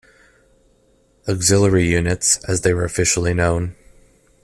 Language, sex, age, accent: English, male, 30-39, Canadian English